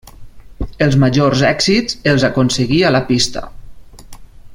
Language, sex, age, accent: Catalan, male, 30-39, valencià